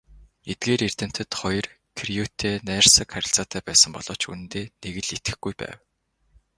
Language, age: Mongolian, 19-29